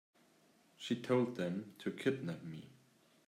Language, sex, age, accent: English, male, 30-39, England English